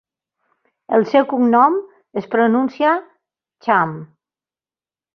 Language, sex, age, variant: Catalan, female, 70-79, Central